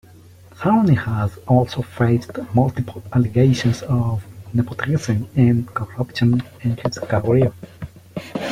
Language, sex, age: English, male, 19-29